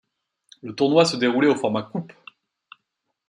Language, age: French, 30-39